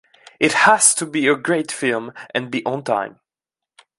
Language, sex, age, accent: English, male, 19-29, England English